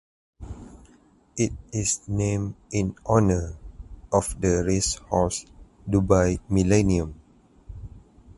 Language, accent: English, Malaysian English